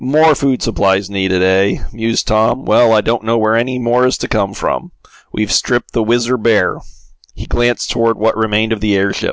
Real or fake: real